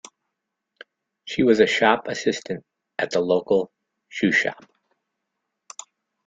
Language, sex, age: English, male, 50-59